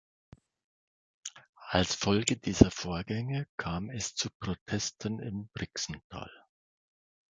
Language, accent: German, Deutschland Deutsch